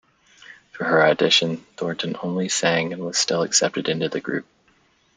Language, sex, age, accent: English, male, 30-39, United States English